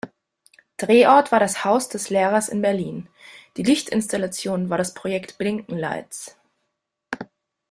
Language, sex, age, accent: German, female, 19-29, Deutschland Deutsch